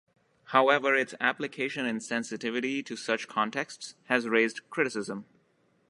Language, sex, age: English, male, 19-29